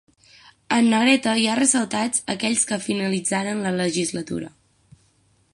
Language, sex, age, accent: Catalan, female, 19-29, central; septentrional